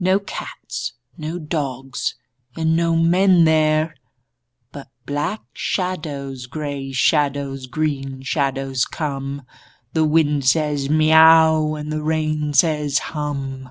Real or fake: real